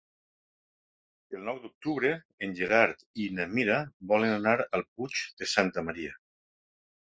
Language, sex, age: Catalan, male, 60-69